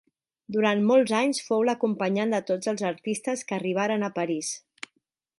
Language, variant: Catalan, Central